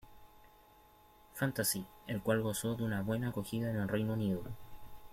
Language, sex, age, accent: Spanish, male, 19-29, Chileno: Chile, Cuyo